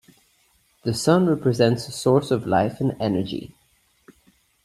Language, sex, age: English, male, 30-39